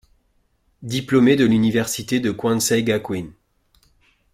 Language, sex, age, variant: French, male, 40-49, Français de métropole